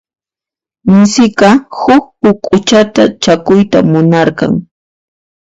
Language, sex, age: Puno Quechua, female, 19-29